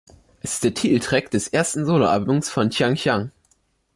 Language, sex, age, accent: German, male, under 19, Deutschland Deutsch